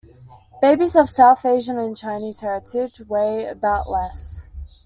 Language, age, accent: English, under 19, Australian English